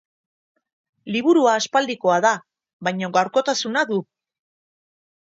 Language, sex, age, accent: Basque, female, 50-59, Erdialdekoa edo Nafarra (Gipuzkoa, Nafarroa)